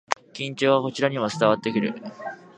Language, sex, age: Japanese, male, 19-29